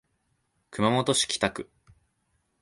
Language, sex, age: Japanese, male, 19-29